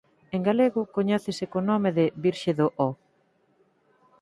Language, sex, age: Galician, female, 50-59